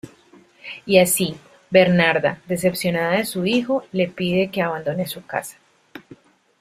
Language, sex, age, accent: Spanish, female, 30-39, Caribe: Cuba, Venezuela, Puerto Rico, República Dominicana, Panamá, Colombia caribeña, México caribeño, Costa del golfo de México